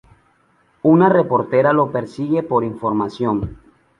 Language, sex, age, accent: Spanish, male, 30-39, Caribe: Cuba, Venezuela, Puerto Rico, República Dominicana, Panamá, Colombia caribeña, México caribeño, Costa del golfo de México